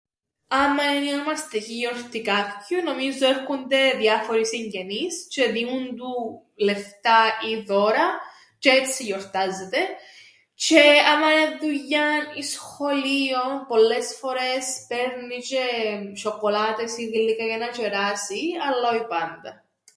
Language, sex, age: Greek, female, 19-29